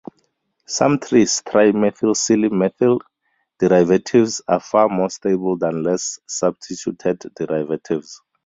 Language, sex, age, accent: English, male, 30-39, Southern African (South Africa, Zimbabwe, Namibia)